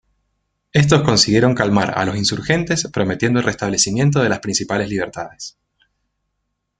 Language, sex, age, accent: Spanish, male, 30-39, Chileno: Chile, Cuyo